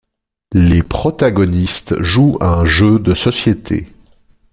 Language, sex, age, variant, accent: French, male, 30-39, Français d'Europe, Français de Suisse